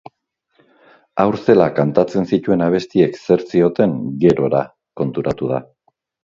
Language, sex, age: Basque, male, 60-69